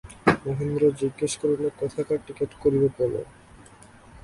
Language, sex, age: Bengali, male, 19-29